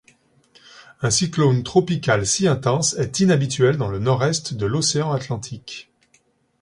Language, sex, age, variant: French, male, 40-49, Français de métropole